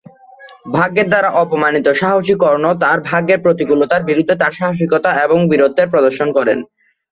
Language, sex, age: Bengali, male, 19-29